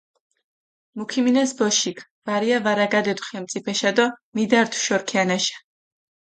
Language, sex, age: Mingrelian, female, 19-29